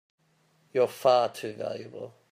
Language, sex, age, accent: English, male, 30-39, Australian English